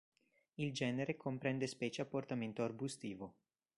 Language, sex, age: Italian, male, 19-29